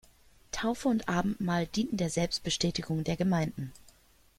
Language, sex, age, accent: German, female, 30-39, Deutschland Deutsch